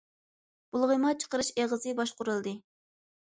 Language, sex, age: Uyghur, female, under 19